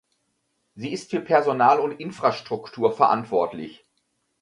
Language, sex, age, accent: German, male, 50-59, Deutschland Deutsch